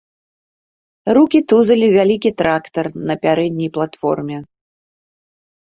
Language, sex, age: Belarusian, female, 30-39